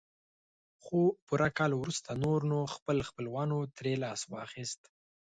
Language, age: Pashto, 19-29